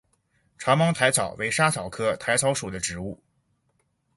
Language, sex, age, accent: Chinese, male, 19-29, 出生地：山西省